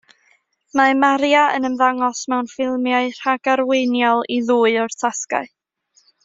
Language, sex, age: Welsh, female, 19-29